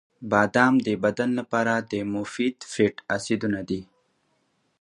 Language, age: Pashto, 30-39